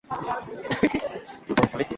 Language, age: English, 19-29